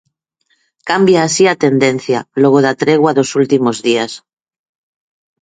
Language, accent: Galician, Normativo (estándar)